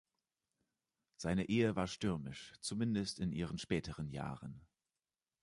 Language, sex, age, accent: German, male, 30-39, Deutschland Deutsch